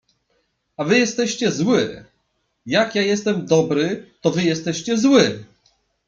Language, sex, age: Polish, male, 30-39